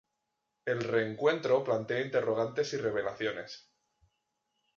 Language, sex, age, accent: Spanish, male, 30-39, España: Norte peninsular (Asturias, Castilla y León, Cantabria, País Vasco, Navarra, Aragón, La Rioja, Guadalajara, Cuenca)